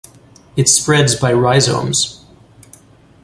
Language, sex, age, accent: English, male, 30-39, United States English